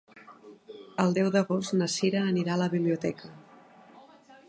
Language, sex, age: Catalan, female, 50-59